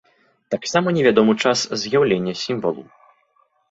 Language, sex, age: Belarusian, male, 19-29